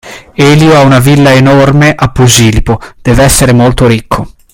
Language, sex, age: Italian, male, 30-39